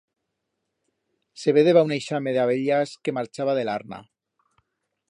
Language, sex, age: Aragonese, male, 40-49